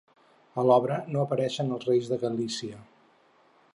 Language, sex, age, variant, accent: Catalan, male, 50-59, Central, central